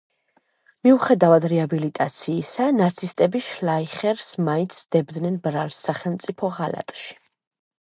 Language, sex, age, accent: Georgian, female, 19-29, ჩვეულებრივი